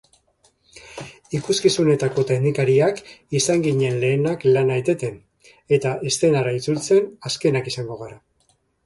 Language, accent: Basque, Mendebalekoa (Araba, Bizkaia, Gipuzkoako mendebaleko herri batzuk)